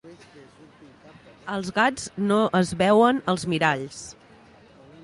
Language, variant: Catalan, Central